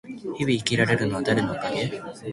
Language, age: Japanese, 19-29